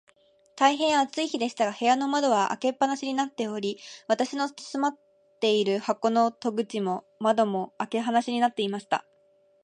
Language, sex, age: Japanese, female, 19-29